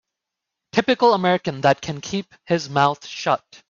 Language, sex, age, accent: English, male, 30-39, United States English